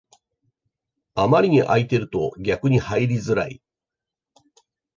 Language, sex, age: Japanese, male, 50-59